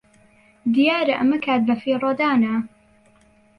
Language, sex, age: Central Kurdish, male, 40-49